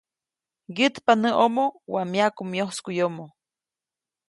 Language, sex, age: Copainalá Zoque, female, 19-29